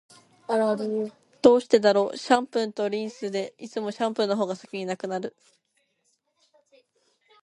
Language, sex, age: Japanese, female, under 19